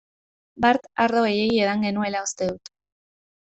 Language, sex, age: Basque, female, 19-29